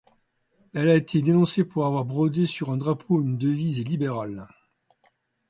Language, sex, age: French, male, 40-49